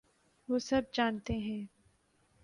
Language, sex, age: Urdu, female, 19-29